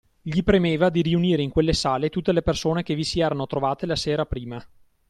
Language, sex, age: Italian, male, 19-29